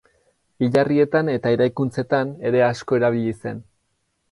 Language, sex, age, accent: Basque, male, 30-39, Erdialdekoa edo Nafarra (Gipuzkoa, Nafarroa)